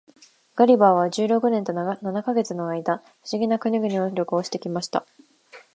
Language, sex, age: Japanese, female, 19-29